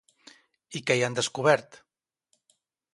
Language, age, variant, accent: Catalan, 50-59, Central, central